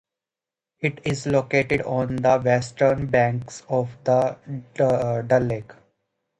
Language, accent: English, England English